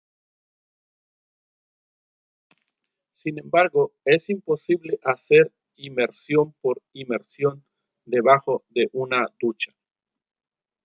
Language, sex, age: Spanish, male, 40-49